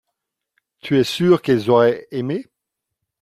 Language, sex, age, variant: French, male, 40-49, Français d'Europe